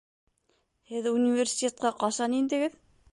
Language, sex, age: Bashkir, female, 50-59